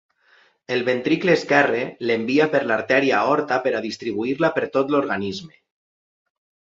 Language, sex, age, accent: Catalan, male, 30-39, valencià